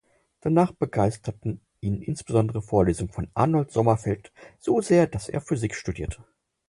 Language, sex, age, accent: German, male, 30-39, Deutschland Deutsch